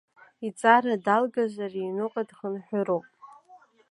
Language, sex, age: Abkhazian, female, 19-29